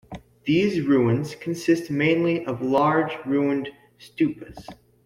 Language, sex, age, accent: English, male, under 19, United States English